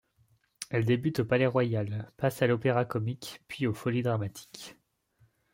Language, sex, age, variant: French, male, 19-29, Français de métropole